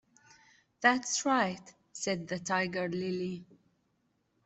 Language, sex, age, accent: English, female, 19-29, United States English